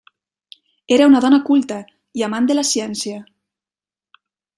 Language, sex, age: Catalan, female, 30-39